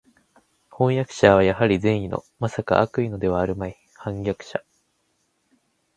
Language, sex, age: Japanese, male, 19-29